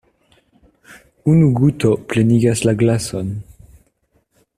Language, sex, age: Esperanto, male, 19-29